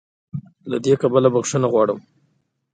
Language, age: Pashto, 19-29